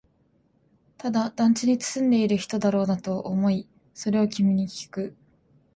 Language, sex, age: Japanese, female, 19-29